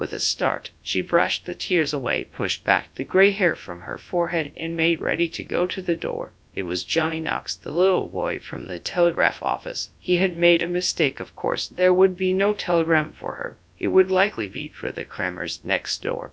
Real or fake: fake